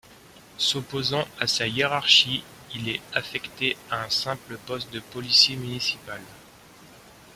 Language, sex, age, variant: French, male, 50-59, Français de métropole